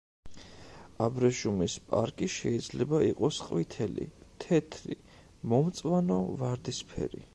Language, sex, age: Georgian, male, 30-39